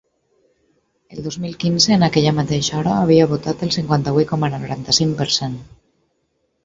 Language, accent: Catalan, valencià